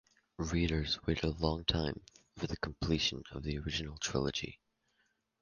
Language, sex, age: English, male, under 19